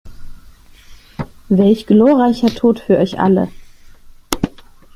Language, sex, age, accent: German, female, 30-39, Deutschland Deutsch